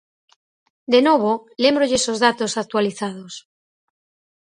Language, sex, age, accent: Galician, female, 40-49, Normativo (estándar)